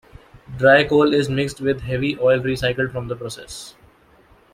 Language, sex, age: English, male, 19-29